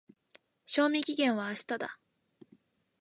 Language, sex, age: Japanese, female, 19-29